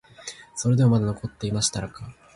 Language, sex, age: Japanese, male, 19-29